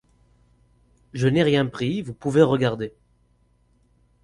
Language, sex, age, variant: French, male, 19-29, Français du nord de l'Afrique